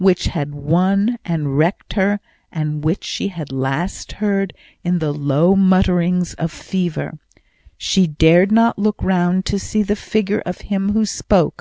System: none